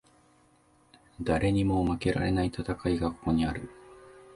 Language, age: Japanese, 19-29